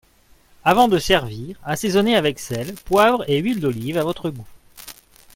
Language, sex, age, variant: French, male, 40-49, Français de métropole